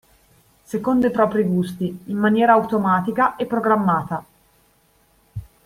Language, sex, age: Italian, female, 30-39